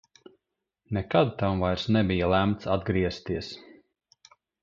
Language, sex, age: Latvian, male, 30-39